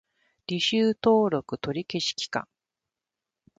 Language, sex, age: Japanese, female, 50-59